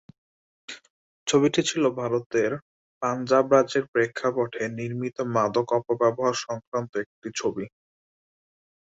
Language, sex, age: Bengali, male, 19-29